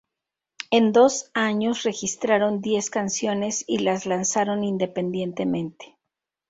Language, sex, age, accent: Spanish, female, 50-59, México